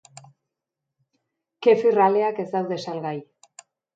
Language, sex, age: Basque, female, 40-49